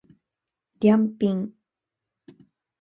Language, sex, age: Japanese, female, 40-49